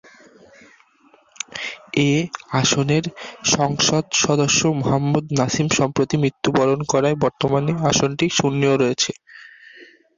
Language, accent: Bengali, Standard Bengali